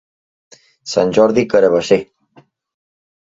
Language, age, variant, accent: Catalan, 19-29, Balear, mallorquí